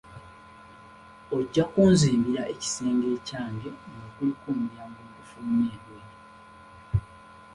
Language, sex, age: Ganda, male, 19-29